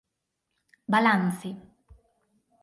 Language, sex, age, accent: Galician, female, 19-29, Central (sen gheada)